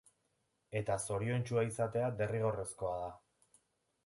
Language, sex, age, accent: Basque, male, 19-29, Erdialdekoa edo Nafarra (Gipuzkoa, Nafarroa)